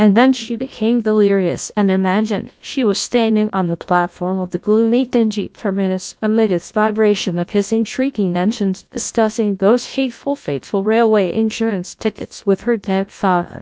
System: TTS, GlowTTS